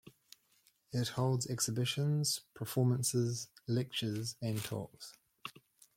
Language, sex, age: English, male, 30-39